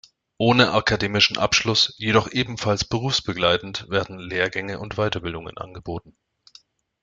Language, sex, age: German, male, 30-39